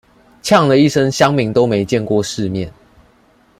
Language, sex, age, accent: Chinese, male, under 19, 出生地：臺中市